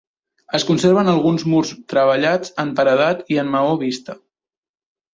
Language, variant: Catalan, Central